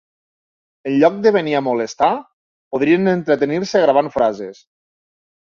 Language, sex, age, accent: Catalan, male, 30-39, Lleidatà